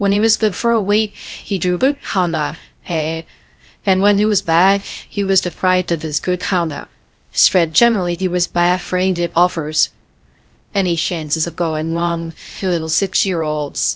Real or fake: fake